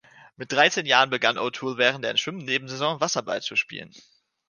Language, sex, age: German, male, 19-29